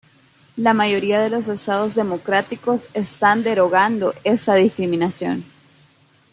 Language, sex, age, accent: Spanish, female, 19-29, América central